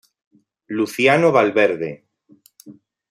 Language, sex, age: Spanish, male, 40-49